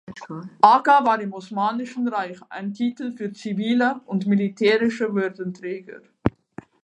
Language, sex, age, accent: German, female, 30-39, Schweizerdeutsch